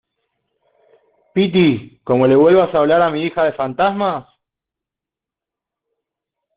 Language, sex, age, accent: Spanish, male, 40-49, Rioplatense: Argentina, Uruguay, este de Bolivia, Paraguay